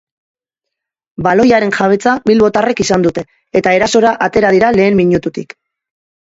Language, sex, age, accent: Basque, female, 40-49, Mendebalekoa (Araba, Bizkaia, Gipuzkoako mendebaleko herri batzuk)